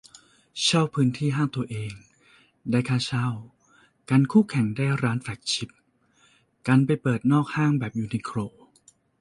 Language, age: Thai, 40-49